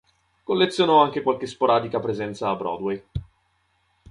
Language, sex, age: Italian, male, 19-29